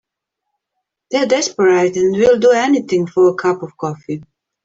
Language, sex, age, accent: English, female, 50-59, Australian English